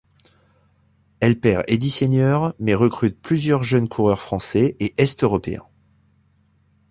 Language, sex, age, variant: French, male, 40-49, Français de métropole